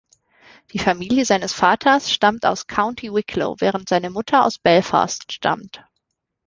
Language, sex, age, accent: German, female, 19-29, Deutschland Deutsch